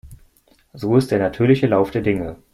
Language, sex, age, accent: German, male, 19-29, Deutschland Deutsch